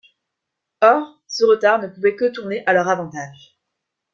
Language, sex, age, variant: French, female, under 19, Français de métropole